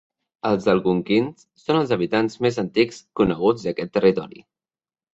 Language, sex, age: Catalan, male, under 19